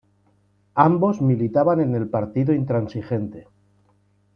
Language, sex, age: Spanish, male, 40-49